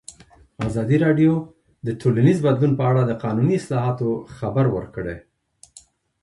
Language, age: Pashto, 50-59